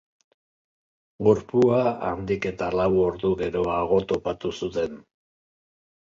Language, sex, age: Basque, male, 60-69